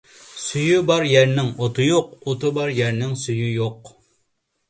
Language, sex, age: Uyghur, male, 30-39